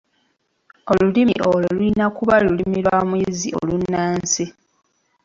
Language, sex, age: Ganda, female, 19-29